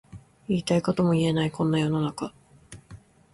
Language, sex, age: Japanese, female, 19-29